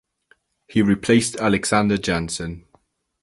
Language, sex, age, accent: English, male, under 19, England English